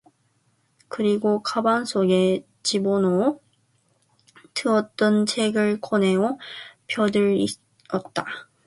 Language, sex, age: Korean, female, 19-29